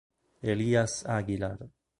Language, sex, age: Italian, male, 30-39